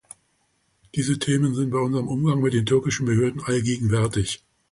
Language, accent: German, Deutschland Deutsch